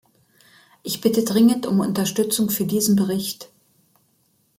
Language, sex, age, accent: German, female, 60-69, Deutschland Deutsch